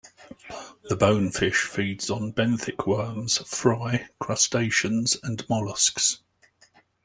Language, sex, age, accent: English, male, 50-59, England English